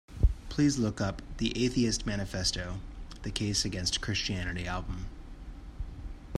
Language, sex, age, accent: English, male, 30-39, United States English